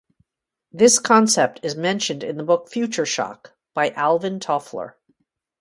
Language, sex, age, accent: English, female, 60-69, United States English